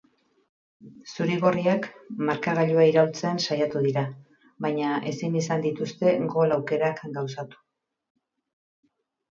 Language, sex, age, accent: Basque, female, 60-69, Erdialdekoa edo Nafarra (Gipuzkoa, Nafarroa)